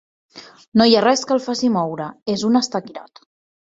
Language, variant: Catalan, Central